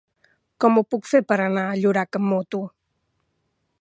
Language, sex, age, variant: Catalan, female, 50-59, Central